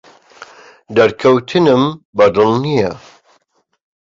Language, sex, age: Central Kurdish, male, 19-29